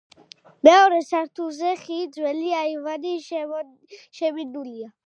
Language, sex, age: Georgian, female, 19-29